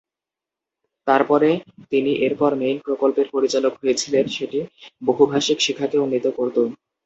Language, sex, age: Bengali, male, 19-29